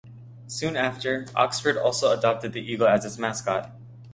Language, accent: English, United States English